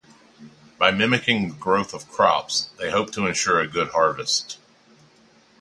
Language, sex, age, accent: English, male, 40-49, United States English